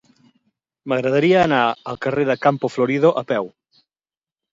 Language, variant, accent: Catalan, Central, central